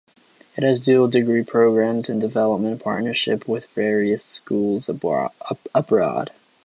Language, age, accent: English, under 19, United States English